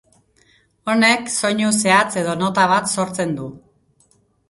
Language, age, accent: Basque, 40-49, Erdialdekoa edo Nafarra (Gipuzkoa, Nafarroa)